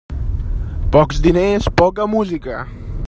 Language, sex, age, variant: Catalan, male, 19-29, Central